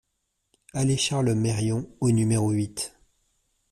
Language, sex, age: French, male, 30-39